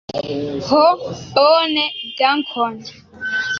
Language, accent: Esperanto, Internacia